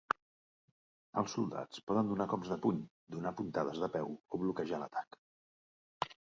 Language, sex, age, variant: Catalan, male, 50-59, Central